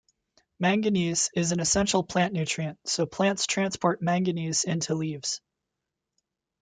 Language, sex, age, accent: English, male, 30-39, United States English